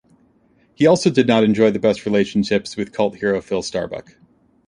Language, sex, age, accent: English, male, 30-39, United States English